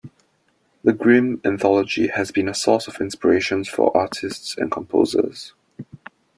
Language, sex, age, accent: English, male, 19-29, Singaporean English